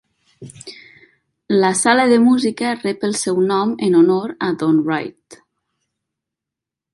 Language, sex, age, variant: Catalan, female, 30-39, Nord-Occidental